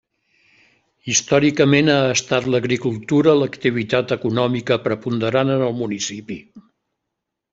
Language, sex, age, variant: Catalan, male, 70-79, Central